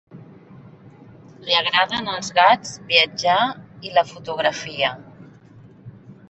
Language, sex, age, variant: Catalan, female, 40-49, Nord-Occidental